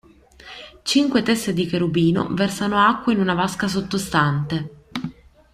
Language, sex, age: Italian, female, 30-39